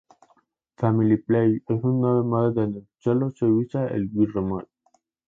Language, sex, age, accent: Spanish, male, under 19, Andino-Pacífico: Colombia, Perú, Ecuador, oeste de Bolivia y Venezuela andina